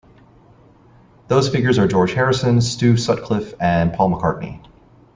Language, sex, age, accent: English, male, 30-39, United States English